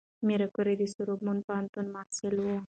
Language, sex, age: Pashto, female, 19-29